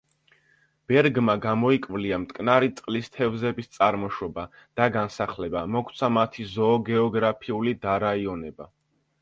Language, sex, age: Georgian, male, under 19